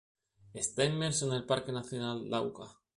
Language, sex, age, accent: Spanish, male, 40-49, España: Sur peninsular (Andalucia, Extremadura, Murcia)